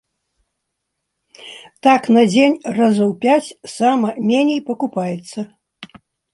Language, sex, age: Belarusian, female, 70-79